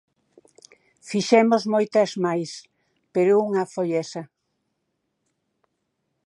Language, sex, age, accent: Galician, female, 70-79, Atlántico (seseo e gheada)